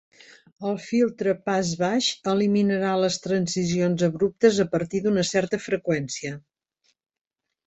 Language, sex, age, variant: Catalan, female, 70-79, Central